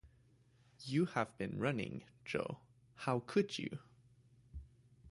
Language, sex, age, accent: English, male, 19-29, Canadian English